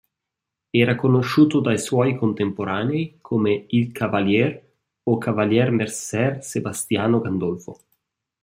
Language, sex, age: Italian, male, 30-39